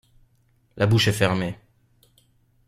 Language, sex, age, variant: French, male, 30-39, Français de métropole